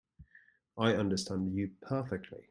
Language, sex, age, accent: English, male, 30-39, England English